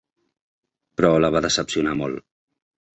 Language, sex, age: Catalan, male, 40-49